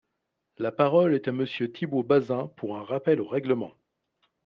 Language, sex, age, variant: French, male, 40-49, Français de métropole